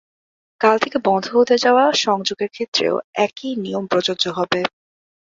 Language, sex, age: Bengali, female, 19-29